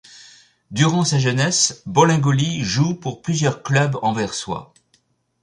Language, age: French, 70-79